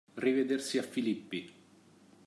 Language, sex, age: Italian, male, 40-49